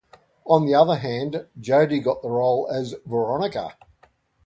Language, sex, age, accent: English, male, 60-69, Australian English